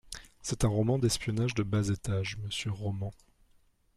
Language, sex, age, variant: French, male, 19-29, Français de métropole